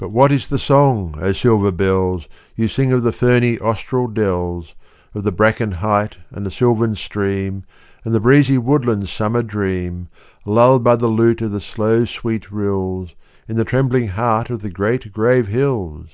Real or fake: real